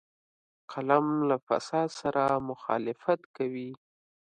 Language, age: Pashto, 30-39